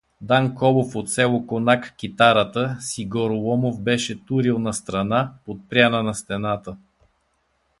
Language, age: Bulgarian, 60-69